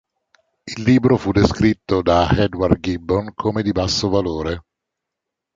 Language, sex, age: Italian, male, 60-69